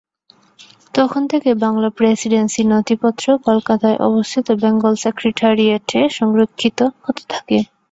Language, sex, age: Bengali, female, 19-29